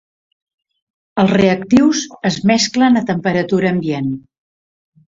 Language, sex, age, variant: Catalan, female, 50-59, Central